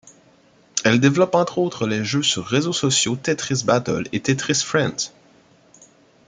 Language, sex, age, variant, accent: French, male, 30-39, Français d'Amérique du Nord, Français du Canada